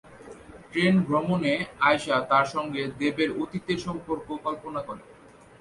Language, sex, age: Bengali, male, 19-29